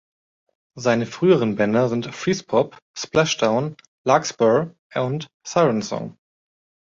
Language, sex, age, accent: German, male, 19-29, Deutschland Deutsch